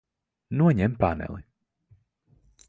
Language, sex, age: Latvian, male, 19-29